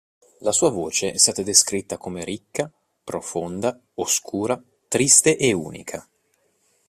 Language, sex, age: Italian, male, 30-39